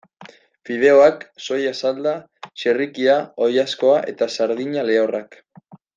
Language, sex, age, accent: Basque, male, 19-29, Mendebalekoa (Araba, Bizkaia, Gipuzkoako mendebaleko herri batzuk)